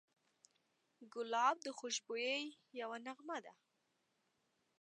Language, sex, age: Pashto, female, 19-29